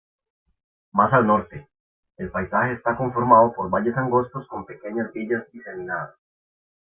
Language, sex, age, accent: Spanish, male, 19-29, América central